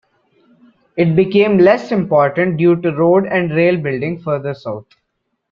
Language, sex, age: English, male, under 19